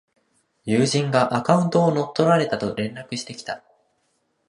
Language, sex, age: Japanese, male, 19-29